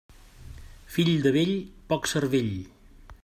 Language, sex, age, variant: Catalan, male, 50-59, Central